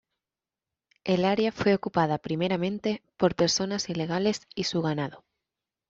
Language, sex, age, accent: Spanish, female, 19-29, España: Norte peninsular (Asturias, Castilla y León, Cantabria, País Vasco, Navarra, Aragón, La Rioja, Guadalajara, Cuenca)